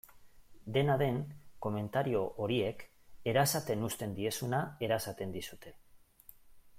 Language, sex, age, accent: Basque, male, 40-49, Mendebalekoa (Araba, Bizkaia, Gipuzkoako mendebaleko herri batzuk)